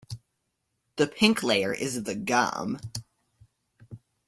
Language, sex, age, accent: English, male, under 19, Canadian English